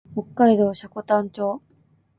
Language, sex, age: Japanese, female, 19-29